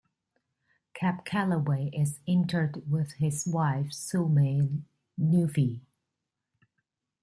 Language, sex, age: English, female, 40-49